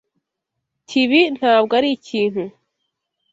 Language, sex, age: Kinyarwanda, female, 19-29